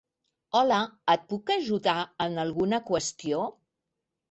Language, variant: Catalan, Septentrional